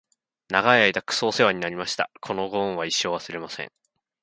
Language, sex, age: Japanese, male, 19-29